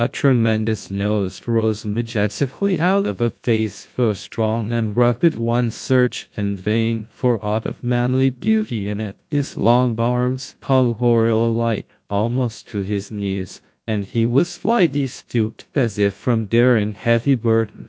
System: TTS, GlowTTS